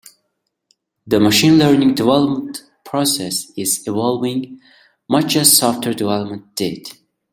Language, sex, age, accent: English, male, 19-29, United States English